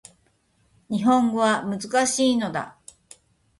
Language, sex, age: Japanese, female, 50-59